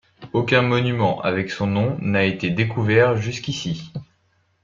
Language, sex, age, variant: French, male, 19-29, Français de métropole